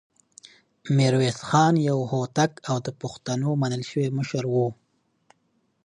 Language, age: Pashto, 19-29